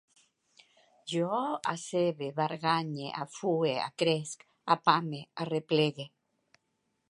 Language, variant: Catalan, Central